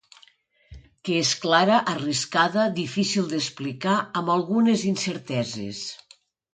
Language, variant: Catalan, Nord-Occidental